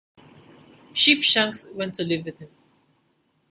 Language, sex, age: English, male, 19-29